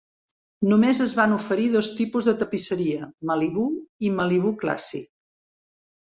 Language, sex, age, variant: Catalan, female, 70-79, Central